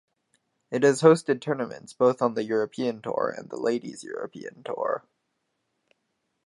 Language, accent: English, United States English